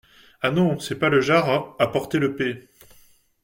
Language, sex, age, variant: French, male, 40-49, Français de métropole